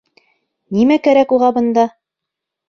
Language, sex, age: Bashkir, female, 19-29